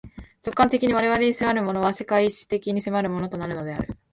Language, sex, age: Japanese, female, 19-29